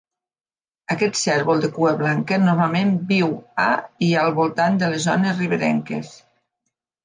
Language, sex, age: Catalan, female, 50-59